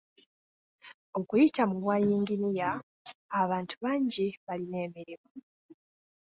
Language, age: Ganda, 30-39